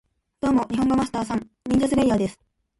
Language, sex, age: Japanese, female, 19-29